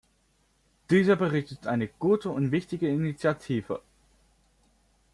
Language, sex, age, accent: German, male, under 19, Deutschland Deutsch